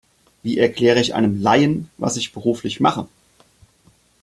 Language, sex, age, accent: German, male, 30-39, Deutschland Deutsch